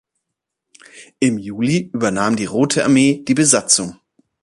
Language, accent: German, Deutschland Deutsch